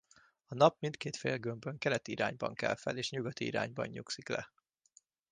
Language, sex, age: Hungarian, male, 30-39